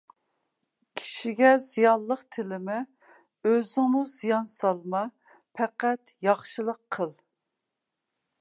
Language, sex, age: Uyghur, female, 40-49